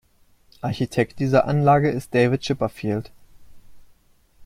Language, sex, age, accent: German, male, 19-29, Deutschland Deutsch